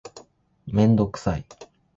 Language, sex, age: Japanese, male, 19-29